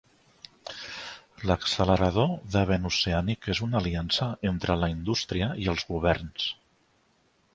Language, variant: Catalan, Central